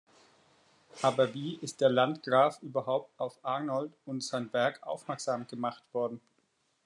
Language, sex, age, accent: German, male, 30-39, Deutschland Deutsch